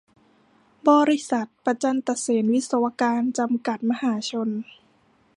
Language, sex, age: Thai, female, 19-29